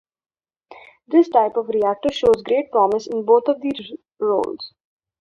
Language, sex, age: English, female, under 19